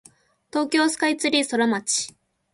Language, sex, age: Japanese, female, 19-29